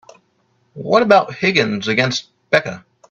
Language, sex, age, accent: English, male, under 19, United States English